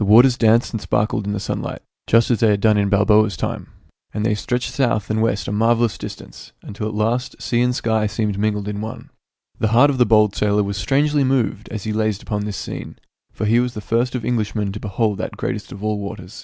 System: none